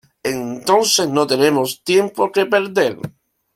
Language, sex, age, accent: Spanish, male, 50-59, Caribe: Cuba, Venezuela, Puerto Rico, República Dominicana, Panamá, Colombia caribeña, México caribeño, Costa del golfo de México